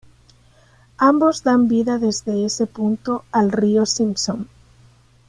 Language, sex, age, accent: Spanish, female, 30-39, América central